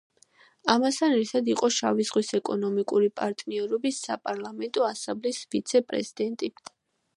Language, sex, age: Georgian, female, 19-29